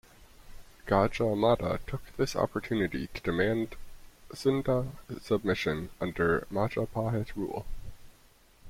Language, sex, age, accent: English, male, 19-29, United States English